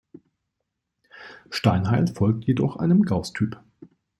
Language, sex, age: German, male, 30-39